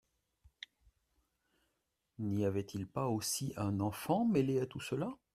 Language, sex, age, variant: French, male, 50-59, Français de métropole